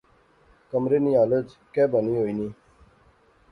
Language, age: Pahari-Potwari, 30-39